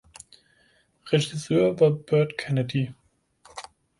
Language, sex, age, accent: German, male, 30-39, Deutschland Deutsch